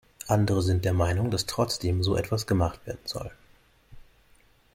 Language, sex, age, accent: German, male, 30-39, Deutschland Deutsch